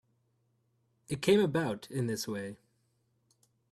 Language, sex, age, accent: English, male, 19-29, United States English